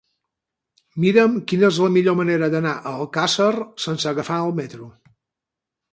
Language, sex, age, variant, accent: Catalan, male, 50-59, Balear, menorquí